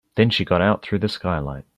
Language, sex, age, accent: English, male, under 19, New Zealand English